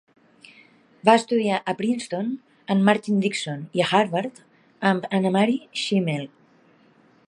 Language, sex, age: Catalan, female, 40-49